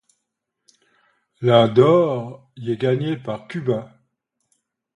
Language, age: French, 50-59